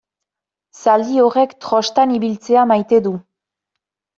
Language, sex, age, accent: Basque, female, 19-29, Nafar-lapurtarra edo Zuberotarra (Lapurdi, Nafarroa Beherea, Zuberoa)